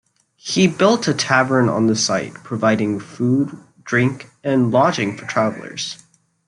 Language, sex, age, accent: English, male, 19-29, United States English